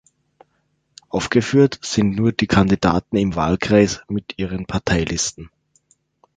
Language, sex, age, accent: German, male, 30-39, Österreichisches Deutsch